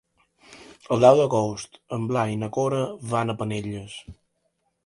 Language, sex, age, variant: Catalan, male, 19-29, Balear